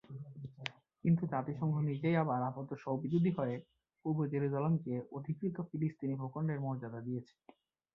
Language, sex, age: Bengali, male, 19-29